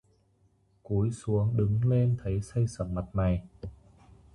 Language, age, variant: Vietnamese, 19-29, Hà Nội